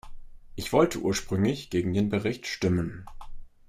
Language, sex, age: German, male, 30-39